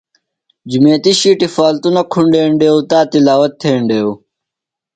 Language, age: Phalura, under 19